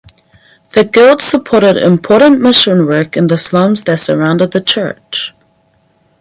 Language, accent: English, New Zealand English